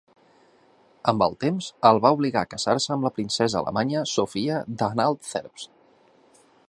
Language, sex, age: Catalan, male, 19-29